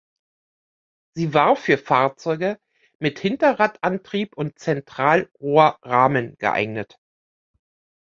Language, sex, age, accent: German, female, 50-59, Deutschland Deutsch